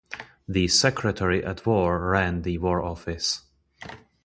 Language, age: English, 19-29